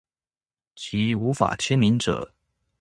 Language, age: Chinese, 30-39